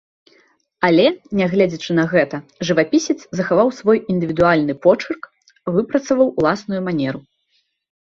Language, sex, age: Belarusian, female, 19-29